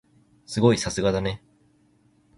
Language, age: Japanese, 19-29